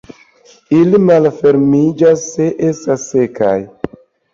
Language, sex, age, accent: Esperanto, male, 30-39, Internacia